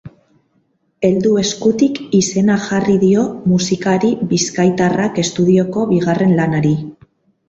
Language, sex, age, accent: Basque, female, 30-39, Mendebalekoa (Araba, Bizkaia, Gipuzkoako mendebaleko herri batzuk)